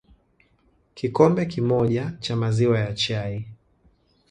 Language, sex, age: Swahili, male, 30-39